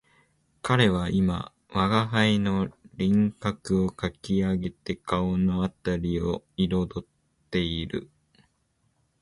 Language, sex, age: Japanese, male, under 19